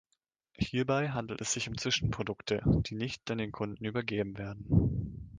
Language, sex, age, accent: German, male, 19-29, Deutschland Deutsch